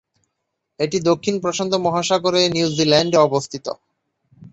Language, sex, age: Bengali, male, 30-39